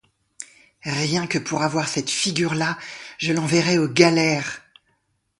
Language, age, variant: French, 60-69, Français de métropole